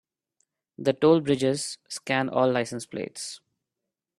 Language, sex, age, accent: English, male, 19-29, India and South Asia (India, Pakistan, Sri Lanka)